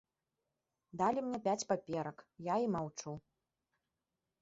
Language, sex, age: Belarusian, female, 19-29